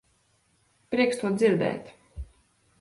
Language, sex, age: Latvian, female, 19-29